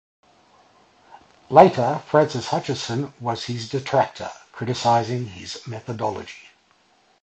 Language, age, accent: English, 50-59, Australian English